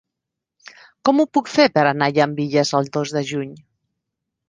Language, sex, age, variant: Catalan, female, 40-49, Central